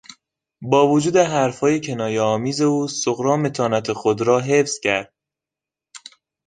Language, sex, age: Persian, male, under 19